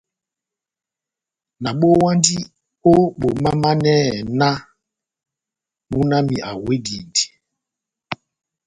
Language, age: Batanga, 70-79